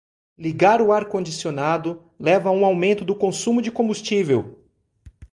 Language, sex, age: Portuguese, male, 40-49